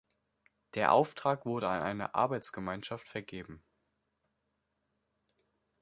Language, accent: German, Deutschland Deutsch